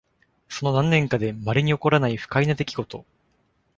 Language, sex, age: Japanese, male, 19-29